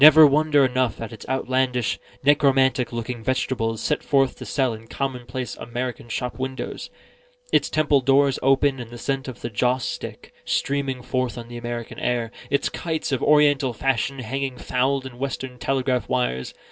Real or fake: real